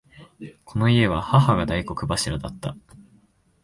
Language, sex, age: Japanese, male, 19-29